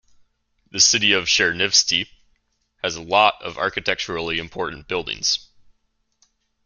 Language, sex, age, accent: English, male, 19-29, United States English